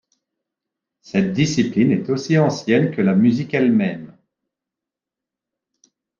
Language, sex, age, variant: French, male, 50-59, Français de métropole